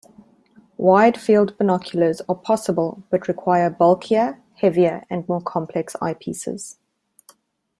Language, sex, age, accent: English, female, 30-39, Southern African (South Africa, Zimbabwe, Namibia)